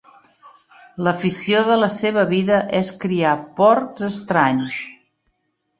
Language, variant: Catalan, Central